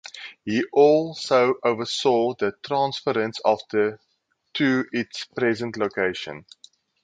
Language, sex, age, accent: English, male, 19-29, Southern African (South Africa, Zimbabwe, Namibia)